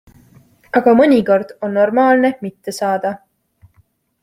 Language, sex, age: Estonian, female, 19-29